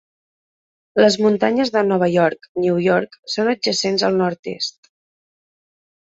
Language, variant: Catalan, Central